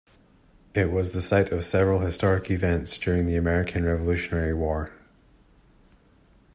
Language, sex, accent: English, male, Scottish English